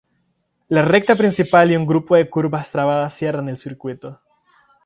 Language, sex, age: Spanish, female, 19-29